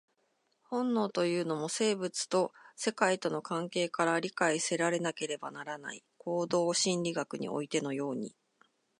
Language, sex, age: Japanese, female, 40-49